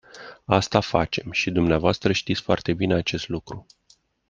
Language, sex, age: Romanian, male, 40-49